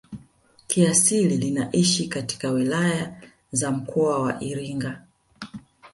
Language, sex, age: Swahili, female, 40-49